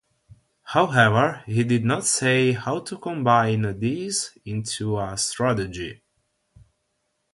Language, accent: English, United States English; Italian